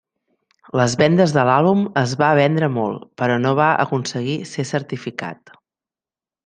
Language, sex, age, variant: Catalan, female, 40-49, Central